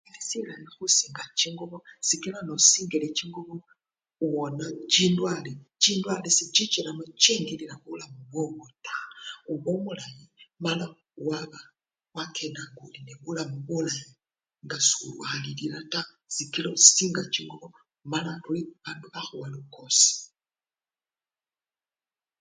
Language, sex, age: Luyia, female, 50-59